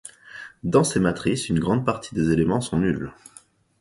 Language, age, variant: French, 30-39, Français de métropole